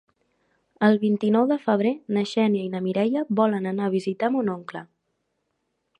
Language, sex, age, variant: Catalan, female, 19-29, Central